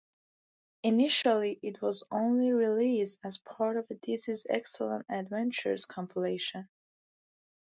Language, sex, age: English, female, under 19